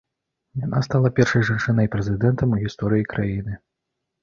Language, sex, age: Belarusian, male, 30-39